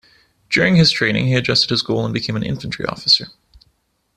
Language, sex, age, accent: English, male, 19-29, Canadian English